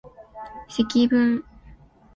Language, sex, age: Japanese, female, 19-29